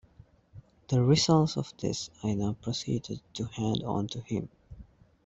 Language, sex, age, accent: English, male, 19-29, England English